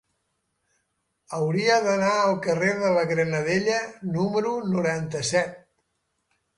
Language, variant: Catalan, Central